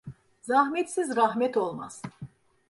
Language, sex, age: Turkish, female, 50-59